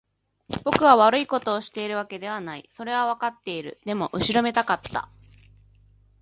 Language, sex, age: Japanese, female, 30-39